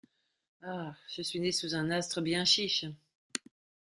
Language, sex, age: French, female, 50-59